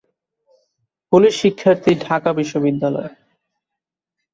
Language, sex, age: Bengali, male, 19-29